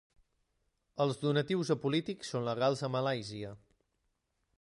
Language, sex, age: Catalan, male, 30-39